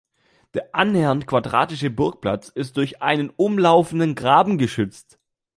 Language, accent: German, Deutschland Deutsch